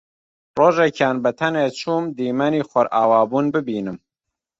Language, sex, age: Central Kurdish, male, 30-39